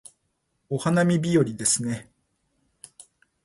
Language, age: Japanese, 40-49